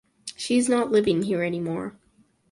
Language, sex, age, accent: English, male, under 19, Canadian English